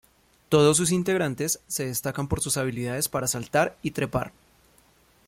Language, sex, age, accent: Spanish, male, 30-39, Andino-Pacífico: Colombia, Perú, Ecuador, oeste de Bolivia y Venezuela andina